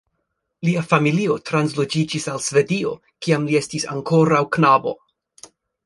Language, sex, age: Esperanto, male, 30-39